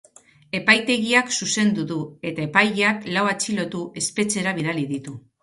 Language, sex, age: Basque, female, 40-49